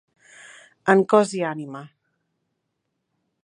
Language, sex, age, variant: Catalan, female, 40-49, Central